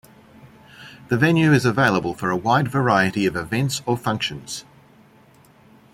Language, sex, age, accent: English, male, 50-59, Australian English